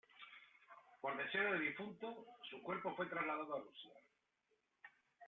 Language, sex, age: Spanish, male, 50-59